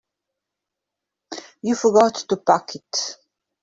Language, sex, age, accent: English, female, 50-59, Australian English